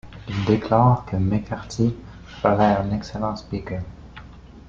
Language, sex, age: French, male, 19-29